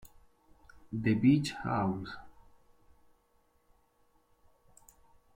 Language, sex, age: Italian, male, 30-39